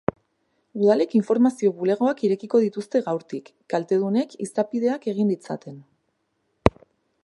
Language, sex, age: Basque, female, 19-29